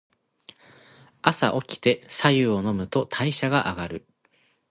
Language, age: Japanese, 40-49